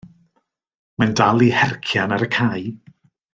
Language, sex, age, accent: Welsh, male, 30-39, Y Deyrnas Unedig Cymraeg